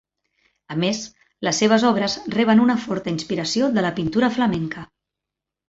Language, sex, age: Catalan, female, 40-49